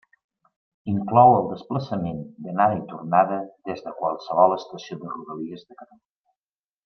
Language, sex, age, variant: Catalan, male, 30-39, Central